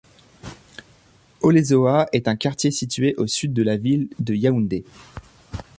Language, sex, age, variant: French, male, 30-39, Français de métropole